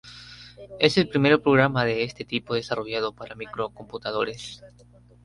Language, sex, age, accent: Spanish, male, 19-29, Andino-Pacífico: Colombia, Perú, Ecuador, oeste de Bolivia y Venezuela andina